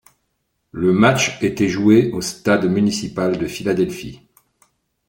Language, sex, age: French, male, 50-59